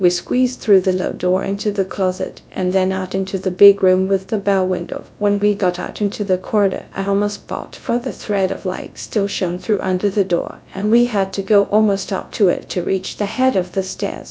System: TTS, GradTTS